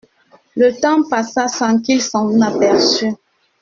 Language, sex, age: French, female, 19-29